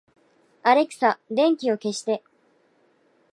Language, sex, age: Japanese, female, 19-29